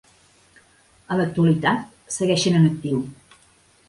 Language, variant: Catalan, Central